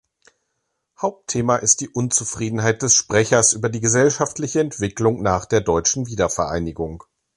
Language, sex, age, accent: German, male, 40-49, Deutschland Deutsch